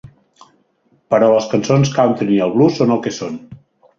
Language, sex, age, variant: Catalan, male, 40-49, Central